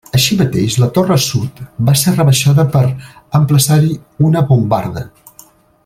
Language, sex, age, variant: Catalan, male, 60-69, Central